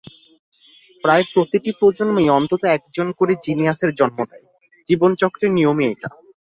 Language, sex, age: Bengali, male, 19-29